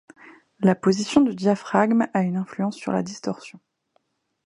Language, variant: French, Français de métropole